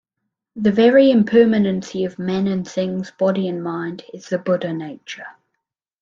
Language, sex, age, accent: English, male, under 19, Australian English